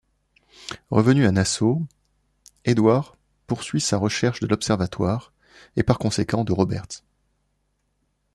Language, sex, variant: French, male, Français de métropole